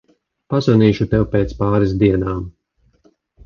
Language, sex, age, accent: Latvian, male, 40-49, bez akcenta